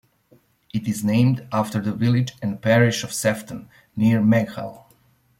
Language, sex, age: English, male, 40-49